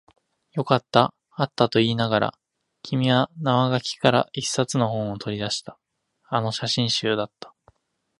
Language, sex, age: Japanese, male, 19-29